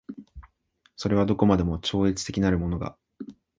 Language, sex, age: Japanese, male, 19-29